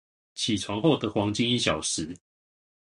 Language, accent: Chinese, 出生地：彰化縣